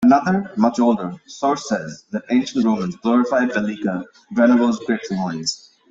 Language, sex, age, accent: English, male, 19-29, England English